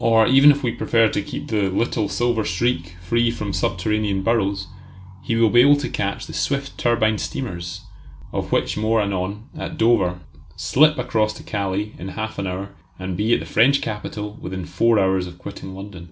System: none